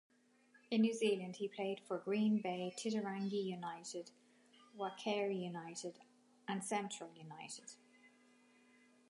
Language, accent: English, Irish English